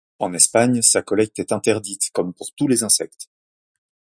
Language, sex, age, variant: French, male, 50-59, Français de métropole